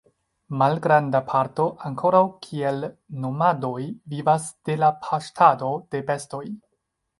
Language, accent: Esperanto, Internacia